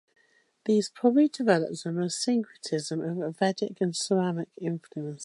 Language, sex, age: English, female, 50-59